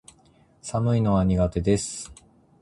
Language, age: Japanese, 19-29